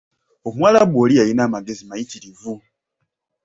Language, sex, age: Ganda, male, 19-29